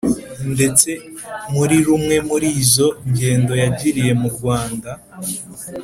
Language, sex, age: Kinyarwanda, male, 19-29